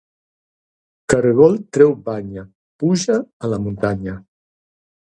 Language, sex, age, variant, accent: Catalan, male, 60-69, Central, Català central